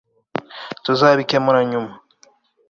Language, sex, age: Kinyarwanda, male, 19-29